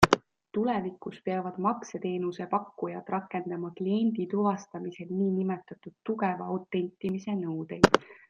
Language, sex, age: Estonian, female, 19-29